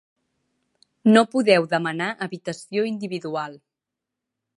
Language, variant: Catalan, Central